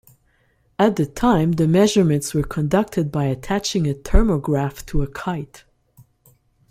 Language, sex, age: English, female, 50-59